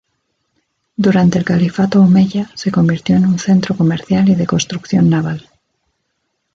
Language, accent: Spanish, España: Norte peninsular (Asturias, Castilla y León, Cantabria, País Vasco, Navarra, Aragón, La Rioja, Guadalajara, Cuenca)